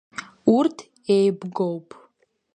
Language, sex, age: Abkhazian, female, under 19